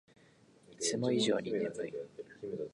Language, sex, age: Japanese, male, 19-29